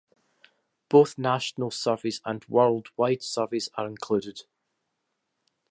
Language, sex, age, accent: English, male, 30-39, Scottish English